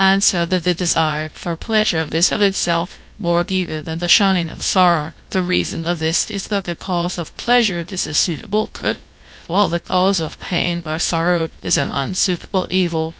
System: TTS, GlowTTS